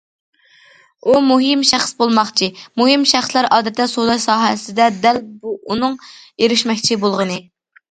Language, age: Uyghur, 19-29